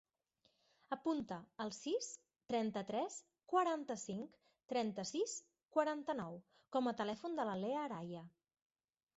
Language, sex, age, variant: Catalan, female, 30-39, Central